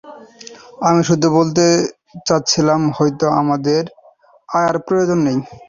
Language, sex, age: Bengali, male, 19-29